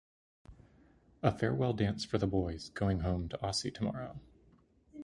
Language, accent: English, United States English